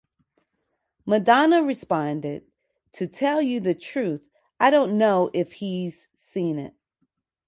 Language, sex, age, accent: English, female, 40-49, United States English